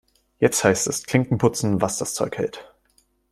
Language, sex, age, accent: German, male, 19-29, Deutschland Deutsch